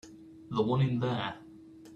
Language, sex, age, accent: English, male, 19-29, England English